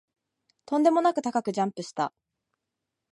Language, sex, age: Japanese, female, 19-29